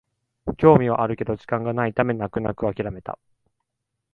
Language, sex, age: Japanese, male, 19-29